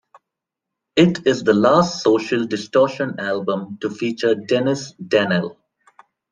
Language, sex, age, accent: English, male, 30-39, India and South Asia (India, Pakistan, Sri Lanka)